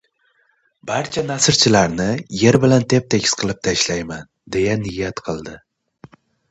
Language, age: Uzbek, 19-29